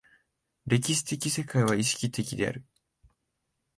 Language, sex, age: Japanese, male, 19-29